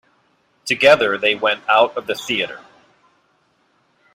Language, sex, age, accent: English, male, 40-49, United States English